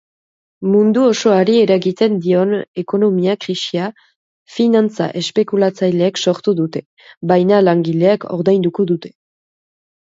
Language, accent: Basque, Nafar-lapurtarra edo Zuberotarra (Lapurdi, Nafarroa Beherea, Zuberoa)